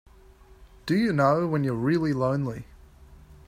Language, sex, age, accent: English, male, 19-29, Australian English